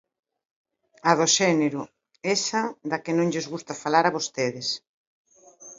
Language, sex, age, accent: Galician, female, 50-59, Normativo (estándar)